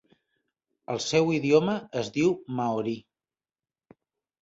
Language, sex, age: Catalan, male, 40-49